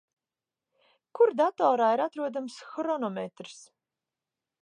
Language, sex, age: Latvian, female, 40-49